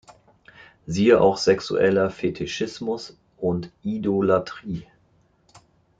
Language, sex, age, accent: German, male, 40-49, Deutschland Deutsch